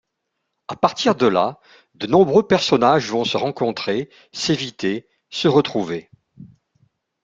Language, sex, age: French, male, 50-59